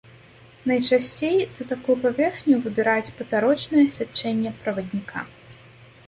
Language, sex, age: Belarusian, female, 30-39